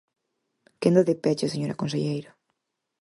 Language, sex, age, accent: Galician, female, 19-29, Central (gheada)